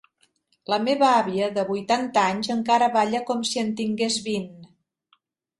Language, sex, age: Catalan, female, 60-69